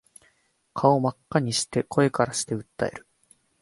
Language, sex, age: Japanese, male, 19-29